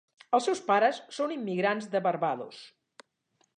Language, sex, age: Catalan, female, 60-69